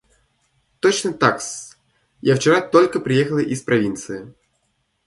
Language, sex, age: Russian, male, 19-29